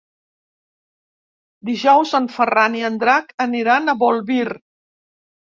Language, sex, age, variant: Catalan, female, 70-79, Central